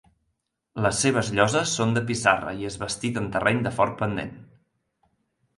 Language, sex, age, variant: Catalan, male, 19-29, Central